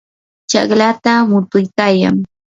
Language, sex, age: Yanahuanca Pasco Quechua, female, 19-29